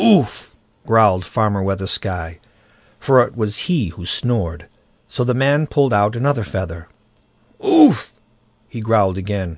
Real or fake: real